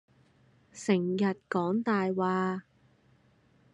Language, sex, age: Cantonese, female, 19-29